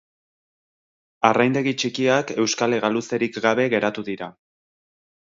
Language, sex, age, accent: Basque, male, 30-39, Erdialdekoa edo Nafarra (Gipuzkoa, Nafarroa)